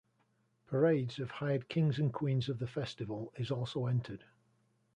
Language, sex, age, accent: English, male, 40-49, England English